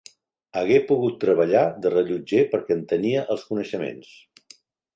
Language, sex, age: Catalan, male, 60-69